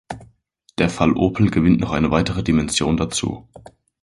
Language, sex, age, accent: German, male, 19-29, Deutschland Deutsch